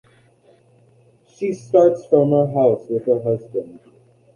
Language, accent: English, West Indies and Bermuda (Bahamas, Bermuda, Jamaica, Trinidad)